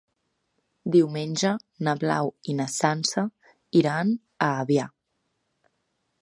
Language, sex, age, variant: Catalan, female, 19-29, Central